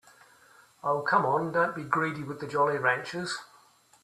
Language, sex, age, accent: English, male, 60-69, Australian English